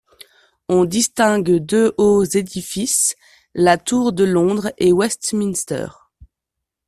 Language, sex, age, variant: French, female, 30-39, Français de métropole